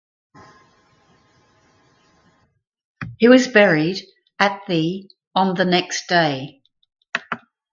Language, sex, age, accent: English, female, 60-69, Australian English